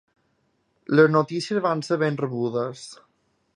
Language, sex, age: Catalan, male, 19-29